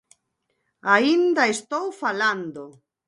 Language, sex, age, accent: Galician, female, 50-59, Atlántico (seseo e gheada)